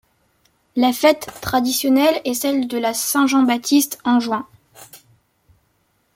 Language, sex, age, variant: French, female, under 19, Français de métropole